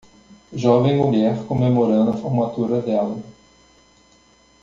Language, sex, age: Portuguese, male, 50-59